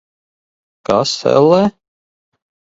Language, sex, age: Latvian, male, 40-49